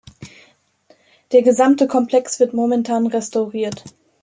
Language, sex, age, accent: German, female, 19-29, Deutschland Deutsch